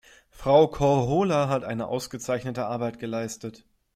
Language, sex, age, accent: German, male, 30-39, Deutschland Deutsch